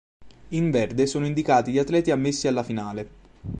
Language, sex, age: Italian, male, 19-29